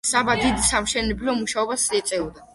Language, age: Georgian, under 19